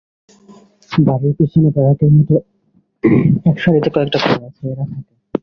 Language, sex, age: Bengali, male, 19-29